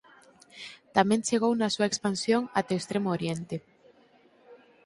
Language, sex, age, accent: Galician, female, under 19, Normativo (estándar)